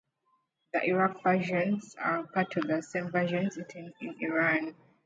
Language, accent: English, United States English